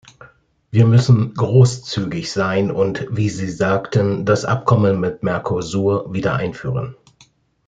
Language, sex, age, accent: German, male, 40-49, Deutschland Deutsch